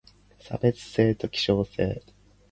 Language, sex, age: Japanese, male, 40-49